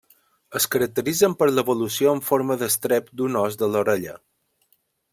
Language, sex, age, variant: Catalan, male, 30-39, Balear